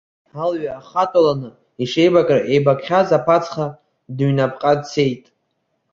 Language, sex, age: Abkhazian, male, under 19